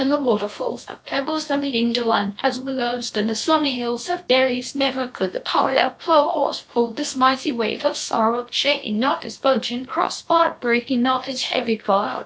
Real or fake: fake